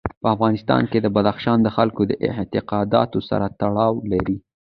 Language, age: Pashto, under 19